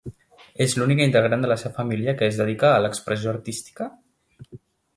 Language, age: Catalan, 19-29